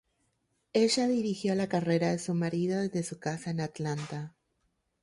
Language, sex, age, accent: Spanish, female, 19-29, Caribe: Cuba, Venezuela, Puerto Rico, República Dominicana, Panamá, Colombia caribeña, México caribeño, Costa del golfo de México